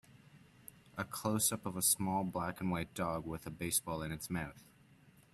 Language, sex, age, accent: English, male, 19-29, Canadian English